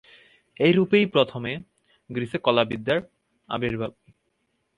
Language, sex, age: Bengali, male, 19-29